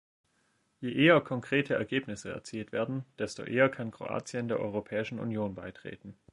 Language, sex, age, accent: German, male, 19-29, Deutschland Deutsch